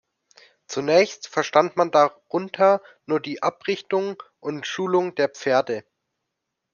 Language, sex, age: German, male, 19-29